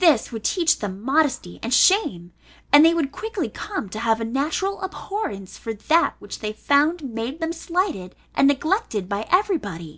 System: none